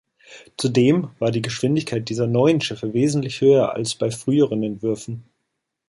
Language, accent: German, Deutschland Deutsch